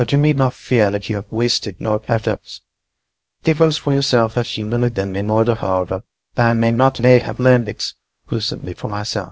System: TTS, VITS